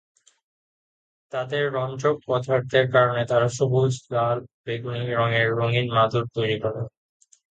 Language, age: Bengali, 19-29